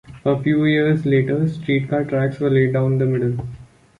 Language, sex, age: English, male, under 19